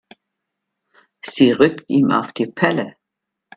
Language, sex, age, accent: German, female, 50-59, Deutschland Deutsch